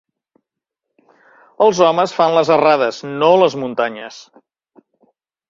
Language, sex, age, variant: Catalan, male, 60-69, Central